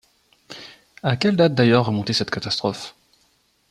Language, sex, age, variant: French, male, 30-39, Français de métropole